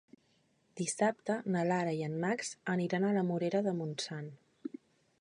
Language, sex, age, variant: Catalan, female, 19-29, Central